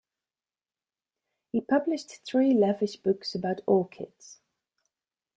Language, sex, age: English, female, 40-49